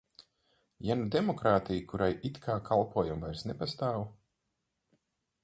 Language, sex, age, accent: Latvian, male, 30-39, Riga